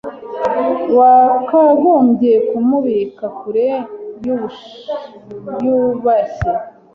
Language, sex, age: Kinyarwanda, female, 30-39